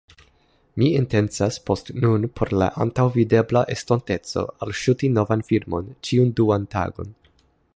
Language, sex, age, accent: Esperanto, male, 19-29, Internacia